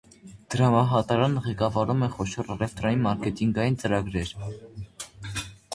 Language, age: Armenian, under 19